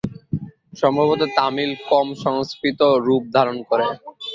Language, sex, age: Bengali, male, 19-29